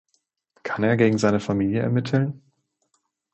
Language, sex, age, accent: German, male, 30-39, Deutschland Deutsch